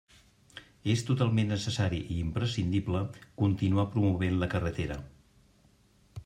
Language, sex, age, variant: Catalan, male, 50-59, Central